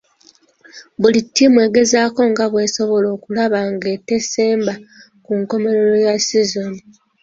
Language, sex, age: Ganda, female, 19-29